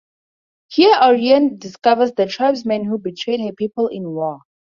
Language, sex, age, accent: English, female, under 19, Southern African (South Africa, Zimbabwe, Namibia)